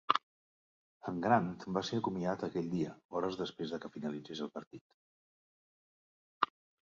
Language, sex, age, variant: Catalan, male, 50-59, Central